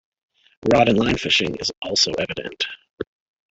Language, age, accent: English, 30-39, Canadian English